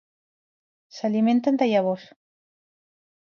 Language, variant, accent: Catalan, Central, central